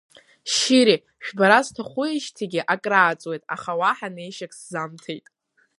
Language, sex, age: Abkhazian, female, under 19